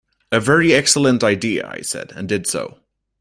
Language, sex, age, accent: English, male, 19-29, United States English